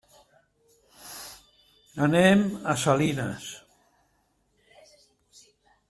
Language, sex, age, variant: Catalan, male, 70-79, Central